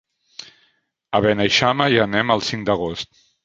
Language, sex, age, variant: Catalan, male, 60-69, Central